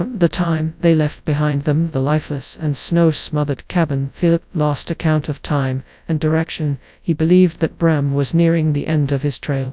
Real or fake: fake